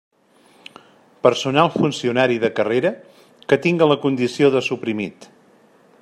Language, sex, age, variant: Catalan, male, 40-49, Central